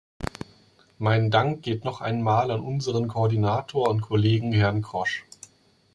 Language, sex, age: German, male, 30-39